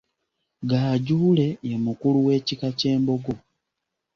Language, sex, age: Ganda, male, 19-29